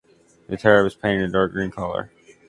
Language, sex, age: English, male, 30-39